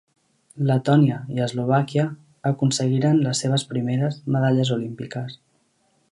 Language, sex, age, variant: Catalan, male, under 19, Central